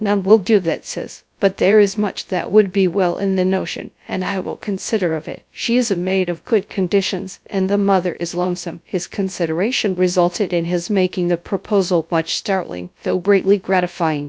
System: TTS, GradTTS